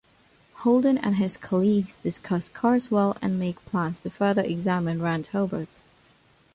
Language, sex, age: English, female, under 19